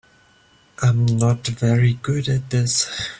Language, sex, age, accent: English, male, 30-39, England English